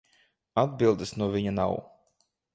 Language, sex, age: Latvian, male, 30-39